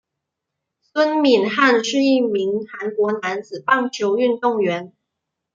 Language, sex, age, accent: Chinese, female, 19-29, 出生地：广东省